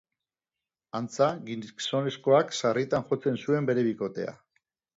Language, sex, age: Basque, male, 40-49